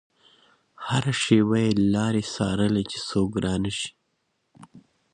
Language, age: Pashto, 19-29